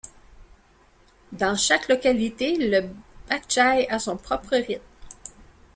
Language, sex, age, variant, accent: French, female, 40-49, Français d'Amérique du Nord, Français du Canada